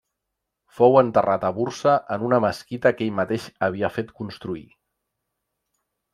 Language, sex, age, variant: Catalan, male, 40-49, Central